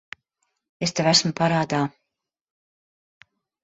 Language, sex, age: Latvian, female, 50-59